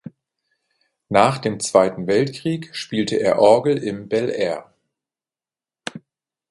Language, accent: German, Deutschland Deutsch